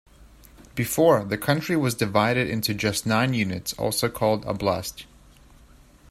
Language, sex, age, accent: English, male, 19-29, United States English